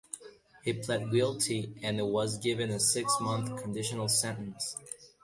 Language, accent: English, United States English